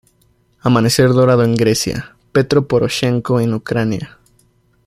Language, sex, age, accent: Spanish, male, 19-29, México